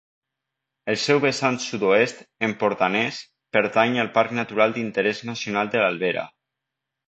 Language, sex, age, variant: Catalan, male, 19-29, Valencià septentrional